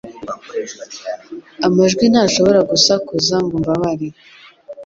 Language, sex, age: Kinyarwanda, female, 19-29